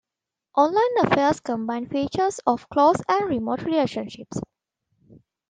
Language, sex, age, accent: English, female, 19-29, India and South Asia (India, Pakistan, Sri Lanka)